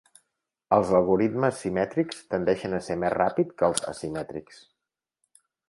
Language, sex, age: Catalan, male, 40-49